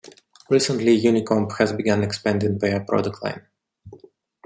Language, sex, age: English, male, 30-39